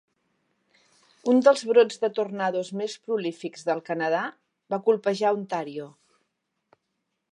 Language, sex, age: Catalan, female, 50-59